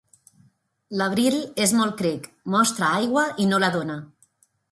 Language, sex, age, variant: Catalan, female, 40-49, Central